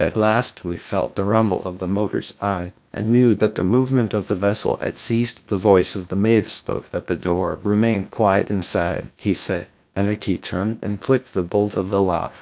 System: TTS, GlowTTS